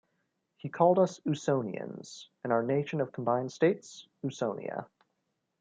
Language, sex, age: English, male, 19-29